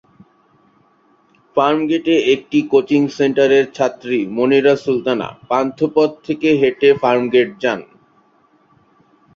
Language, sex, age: Bengali, male, 19-29